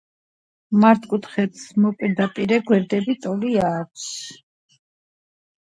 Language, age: Georgian, 40-49